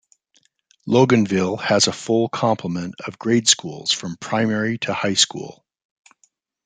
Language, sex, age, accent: English, male, 50-59, United States English